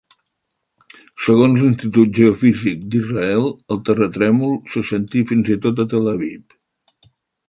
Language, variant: Catalan, Central